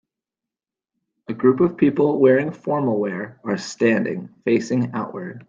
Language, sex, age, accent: English, male, 30-39, United States English